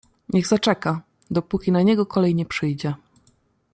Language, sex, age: Polish, female, 19-29